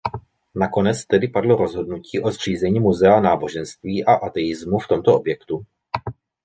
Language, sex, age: Czech, male, 30-39